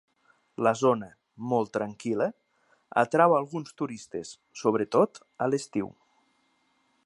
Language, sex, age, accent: Catalan, male, 40-49, Lleidatà